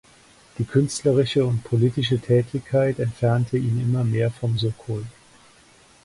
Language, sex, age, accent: German, male, 40-49, Deutschland Deutsch